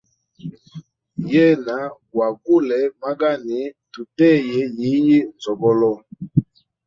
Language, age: Hemba, 40-49